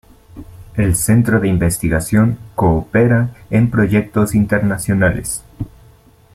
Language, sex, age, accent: Spanish, male, 19-29, México